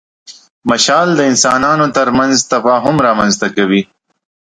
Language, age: Pashto, 30-39